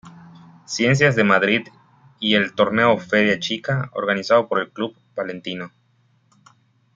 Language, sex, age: Spanish, male, 30-39